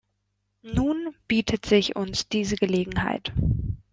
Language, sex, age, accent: German, female, 19-29, Deutschland Deutsch